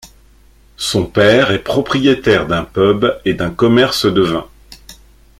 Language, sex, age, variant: French, male, 50-59, Français de métropole